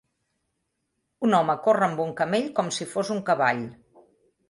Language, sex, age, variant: Catalan, female, 50-59, Central